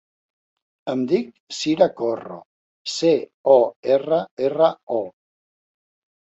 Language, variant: Catalan, Central